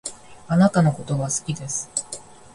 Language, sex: Japanese, female